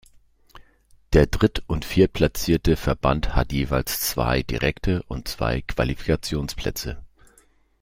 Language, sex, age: German, male, 50-59